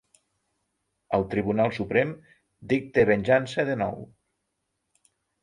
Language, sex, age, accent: Catalan, male, 40-49, Lleidatà